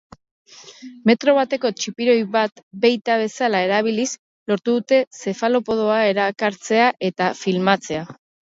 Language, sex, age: Basque, female, 40-49